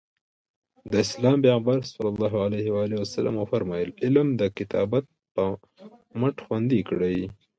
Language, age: Pashto, 19-29